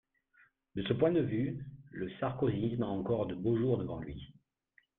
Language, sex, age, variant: French, male, 50-59, Français de métropole